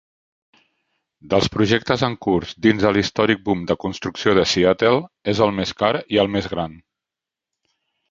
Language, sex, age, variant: Catalan, male, 60-69, Central